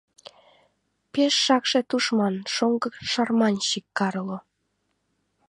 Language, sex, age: Mari, female, 19-29